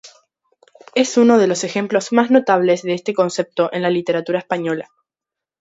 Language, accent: Spanish, Rioplatense: Argentina, Uruguay, este de Bolivia, Paraguay